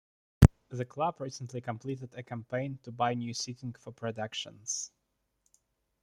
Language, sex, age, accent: English, male, 30-39, United States English